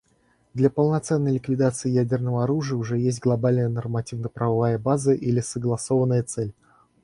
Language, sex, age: Russian, male, 19-29